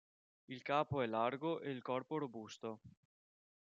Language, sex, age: Italian, male, 30-39